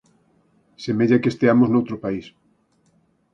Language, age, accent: Galician, 50-59, Central (gheada)